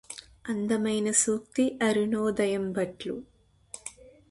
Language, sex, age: Telugu, female, 30-39